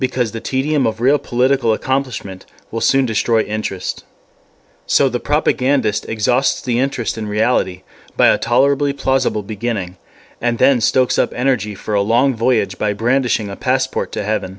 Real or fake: real